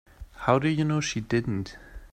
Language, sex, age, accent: English, male, 19-29, United States English